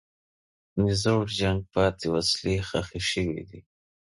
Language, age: Pashto, 19-29